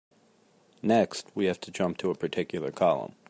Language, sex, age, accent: English, male, 19-29, United States English